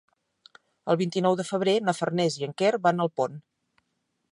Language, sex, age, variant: Catalan, female, 50-59, Central